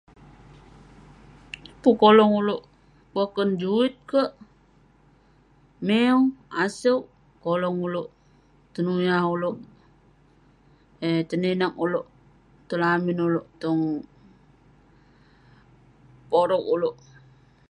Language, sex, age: Western Penan, female, 19-29